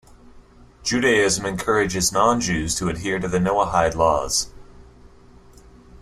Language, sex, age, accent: English, male, 30-39, United States English